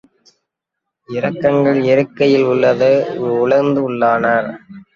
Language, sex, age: Tamil, male, 19-29